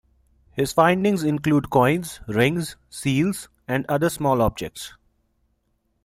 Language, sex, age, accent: English, male, 19-29, India and South Asia (India, Pakistan, Sri Lanka)